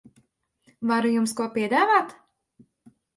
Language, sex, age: Latvian, female, 30-39